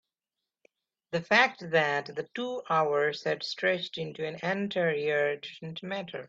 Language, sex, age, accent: English, male, 40-49, England English